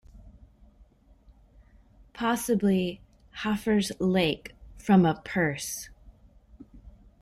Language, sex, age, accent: English, male, 30-39, United States English